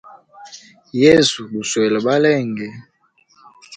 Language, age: Hemba, 19-29